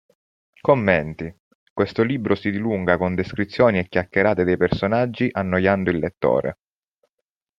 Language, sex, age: Italian, male, 30-39